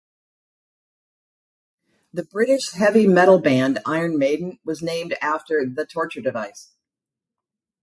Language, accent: English, United States English